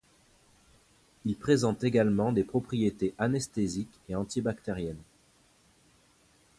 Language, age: French, 30-39